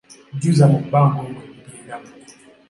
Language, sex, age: Ganda, male, 19-29